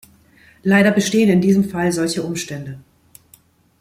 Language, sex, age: German, female, 40-49